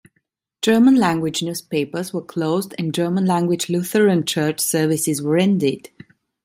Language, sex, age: English, female, 30-39